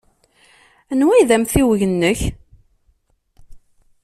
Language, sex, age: Kabyle, female, 30-39